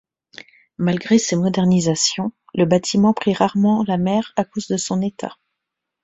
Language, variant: French, Français de métropole